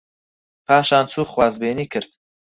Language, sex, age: Central Kurdish, male, 19-29